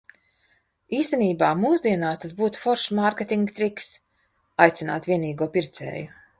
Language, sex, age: Latvian, female, 50-59